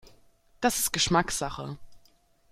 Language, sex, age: German, female, 19-29